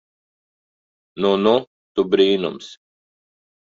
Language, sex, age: Latvian, male, 40-49